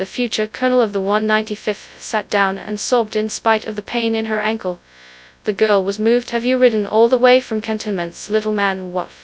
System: TTS, FastPitch